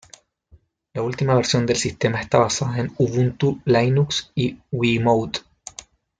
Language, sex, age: Spanish, male, 30-39